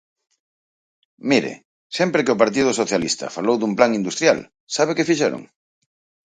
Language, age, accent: Galician, 40-49, Central (gheada)